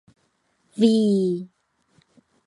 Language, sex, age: Japanese, female, under 19